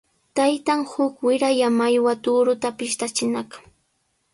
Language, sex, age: Sihuas Ancash Quechua, female, 30-39